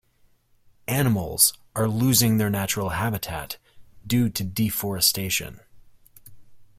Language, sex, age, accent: English, male, 30-39, Canadian English